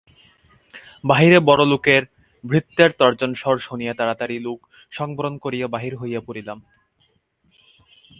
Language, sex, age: Bengali, male, 19-29